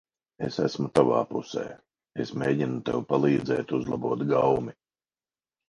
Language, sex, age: Latvian, male, 50-59